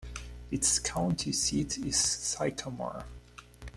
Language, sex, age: English, male, 19-29